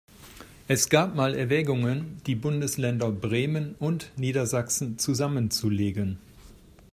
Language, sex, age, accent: German, male, 50-59, Deutschland Deutsch